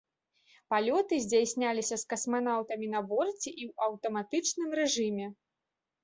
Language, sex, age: Belarusian, female, 19-29